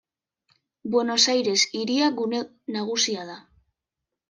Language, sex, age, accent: Basque, female, under 19, Mendebalekoa (Araba, Bizkaia, Gipuzkoako mendebaleko herri batzuk)